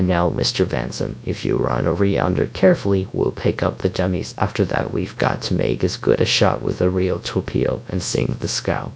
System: TTS, GradTTS